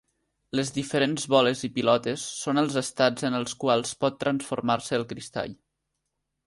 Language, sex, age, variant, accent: Catalan, male, under 19, Nord-Occidental, Tortosí